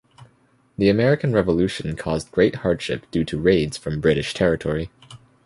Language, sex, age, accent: English, male, 19-29, Canadian English